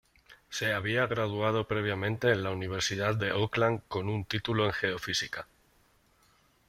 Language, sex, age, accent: Spanish, male, 30-39, España: Norte peninsular (Asturias, Castilla y León, Cantabria, País Vasco, Navarra, Aragón, La Rioja, Guadalajara, Cuenca)